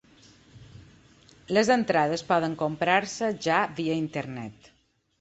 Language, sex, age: Catalan, female, 30-39